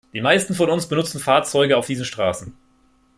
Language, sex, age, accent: German, male, 30-39, Deutschland Deutsch